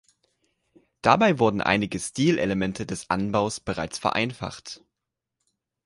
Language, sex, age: German, male, 19-29